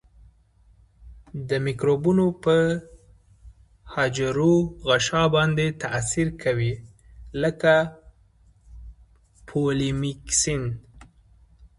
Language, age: Pashto, 19-29